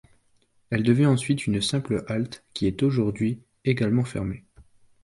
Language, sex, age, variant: French, male, 19-29, Français de métropole